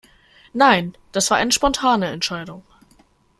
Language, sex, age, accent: German, male, under 19, Deutschland Deutsch